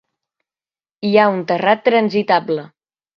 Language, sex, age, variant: Catalan, male, under 19, Central